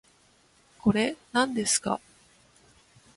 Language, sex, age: Japanese, female, 30-39